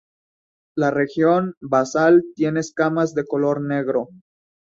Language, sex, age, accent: Spanish, male, 19-29, México